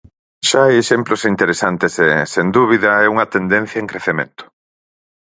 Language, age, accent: Galician, 40-49, Atlántico (seseo e gheada)